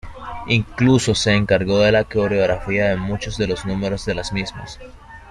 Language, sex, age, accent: Spanish, male, 19-29, México